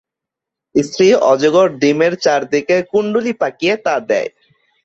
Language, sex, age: Bengali, male, under 19